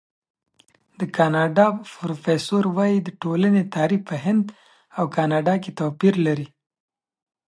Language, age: Pashto, 19-29